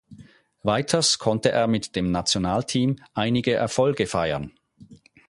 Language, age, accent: German, 50-59, Schweizerdeutsch